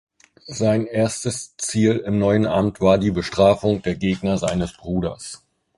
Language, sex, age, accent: German, male, 40-49, Deutschland Deutsch